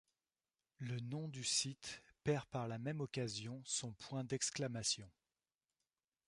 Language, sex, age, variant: French, male, 30-39, Français de métropole